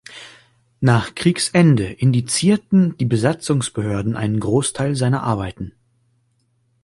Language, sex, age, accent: German, male, 19-29, Deutschland Deutsch